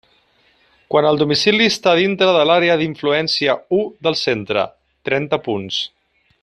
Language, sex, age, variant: Catalan, male, 30-39, Central